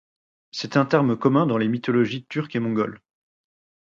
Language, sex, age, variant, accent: French, male, 30-39, Français d'Europe, Français de Belgique